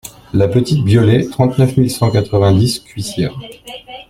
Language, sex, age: French, male, 30-39